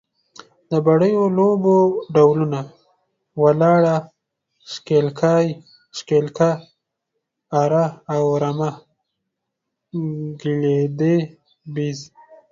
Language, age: Pashto, 19-29